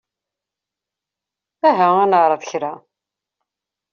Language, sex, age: Kabyle, female, 30-39